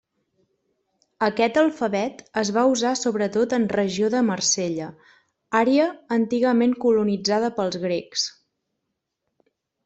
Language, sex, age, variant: Catalan, female, 19-29, Central